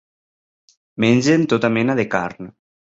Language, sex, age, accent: Catalan, male, 19-29, valencià; valencià meridional